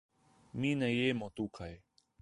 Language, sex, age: Slovenian, male, 19-29